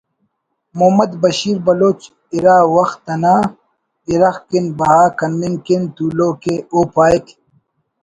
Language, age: Brahui, 30-39